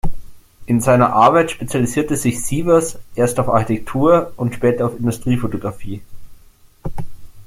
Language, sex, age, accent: German, male, 30-39, Deutschland Deutsch